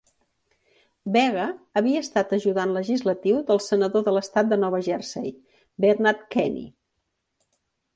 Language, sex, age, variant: Catalan, female, 50-59, Central